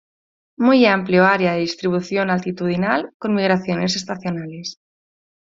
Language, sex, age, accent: Spanish, female, 19-29, España: Norte peninsular (Asturias, Castilla y León, Cantabria, País Vasco, Navarra, Aragón, La Rioja, Guadalajara, Cuenca)